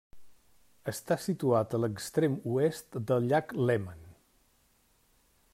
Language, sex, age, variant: Catalan, male, 50-59, Central